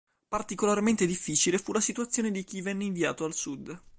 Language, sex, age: Italian, male, 19-29